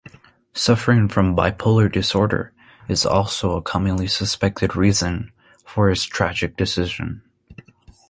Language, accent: English, United States English